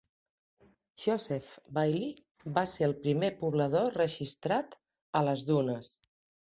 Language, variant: Catalan, Central